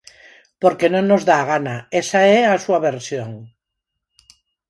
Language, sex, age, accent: Galician, female, 50-59, Neofalante